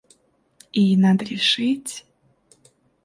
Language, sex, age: Russian, female, 19-29